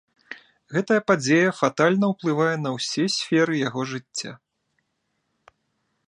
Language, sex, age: Belarusian, male, 40-49